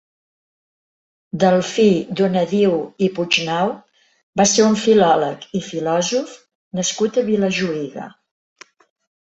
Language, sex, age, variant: Catalan, female, 60-69, Central